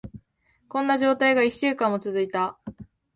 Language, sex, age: Japanese, female, 19-29